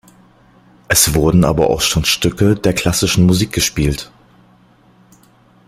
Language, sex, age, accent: German, male, 30-39, Deutschland Deutsch